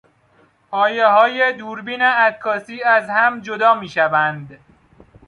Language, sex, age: Persian, male, 19-29